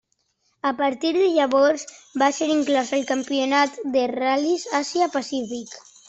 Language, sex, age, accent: Catalan, female, 40-49, valencià